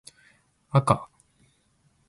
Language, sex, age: Japanese, male, 19-29